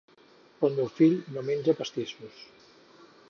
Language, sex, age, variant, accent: Catalan, male, 50-59, Central, central